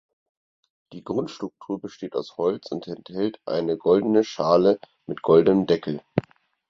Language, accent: German, Deutschland Deutsch